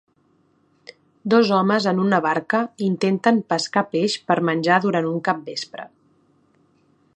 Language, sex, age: Catalan, female, 19-29